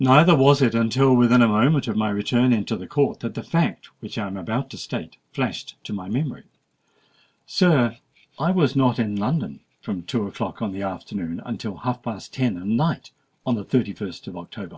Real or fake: real